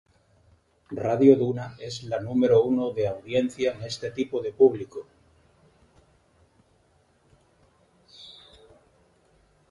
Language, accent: Spanish, España: Centro-Sur peninsular (Madrid, Toledo, Castilla-La Mancha)